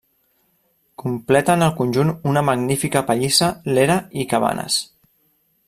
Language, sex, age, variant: Catalan, male, 30-39, Central